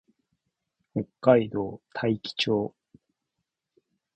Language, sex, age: Japanese, male, 30-39